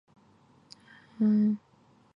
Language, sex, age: English, female, 19-29